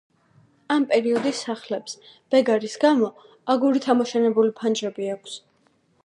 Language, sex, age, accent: Georgian, female, under 19, მშვიდი